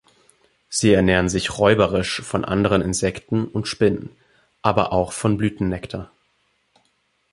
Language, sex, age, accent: German, male, 19-29, Deutschland Deutsch